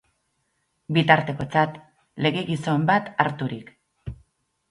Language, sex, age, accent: Basque, female, 40-49, Erdialdekoa edo Nafarra (Gipuzkoa, Nafarroa)